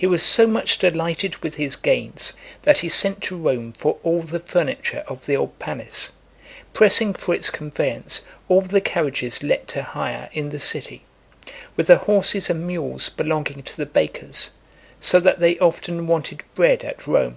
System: none